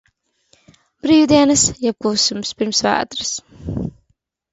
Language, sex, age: Latvian, female, under 19